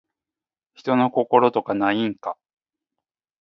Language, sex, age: Japanese, male, 30-39